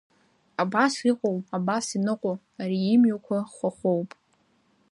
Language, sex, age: Abkhazian, female, under 19